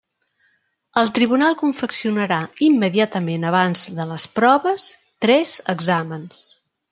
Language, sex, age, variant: Catalan, female, 50-59, Central